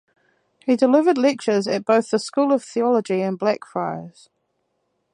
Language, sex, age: English, female, 30-39